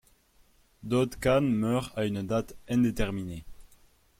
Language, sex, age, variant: French, male, 19-29, Français de métropole